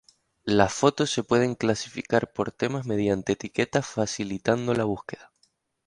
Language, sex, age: Spanish, male, 19-29